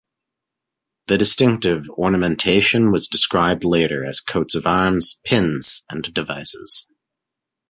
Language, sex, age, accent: English, male, 30-39, Canadian English